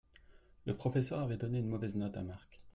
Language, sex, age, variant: French, male, 30-39, Français de métropole